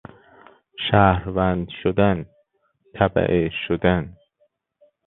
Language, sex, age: Persian, male, 19-29